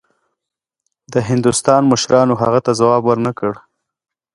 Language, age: Pashto, 30-39